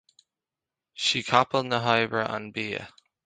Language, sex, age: Irish, male, 19-29